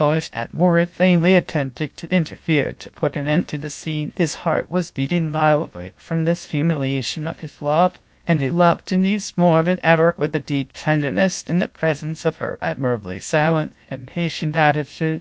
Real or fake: fake